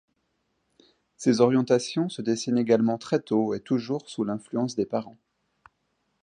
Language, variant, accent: French, Français d'Europe, Français de Suisse